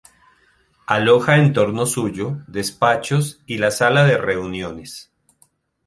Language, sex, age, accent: Spanish, male, 40-49, Andino-Pacífico: Colombia, Perú, Ecuador, oeste de Bolivia y Venezuela andina